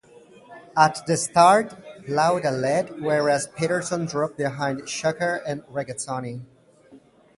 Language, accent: English, United States English